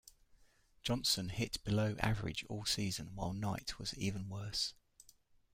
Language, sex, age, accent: English, male, 50-59, England English